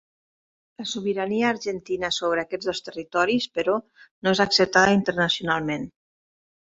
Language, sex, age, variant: Catalan, female, 40-49, Nord-Occidental